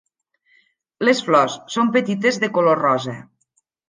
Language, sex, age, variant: Catalan, female, 40-49, Nord-Occidental